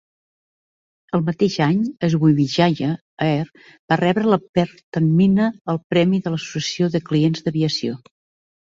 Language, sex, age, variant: Catalan, female, 60-69, Central